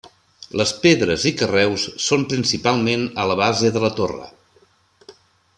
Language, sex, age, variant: Catalan, male, 40-49, Central